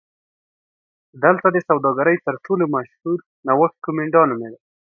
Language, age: Pashto, 19-29